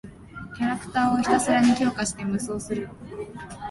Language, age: Japanese, 19-29